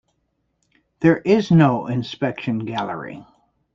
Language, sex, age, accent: English, male, 70-79, United States English